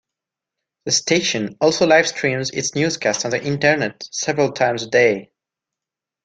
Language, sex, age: English, male, 19-29